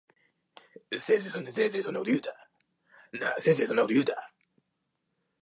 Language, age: Japanese, under 19